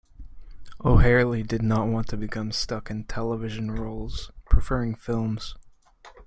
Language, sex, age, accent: English, male, 19-29, United States English